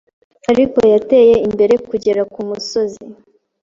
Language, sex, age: Kinyarwanda, female, 19-29